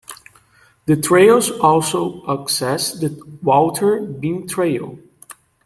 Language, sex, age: English, male, 19-29